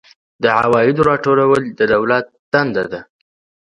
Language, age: Pashto, under 19